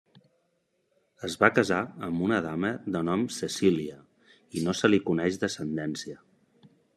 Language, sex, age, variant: Catalan, male, 40-49, Nord-Occidental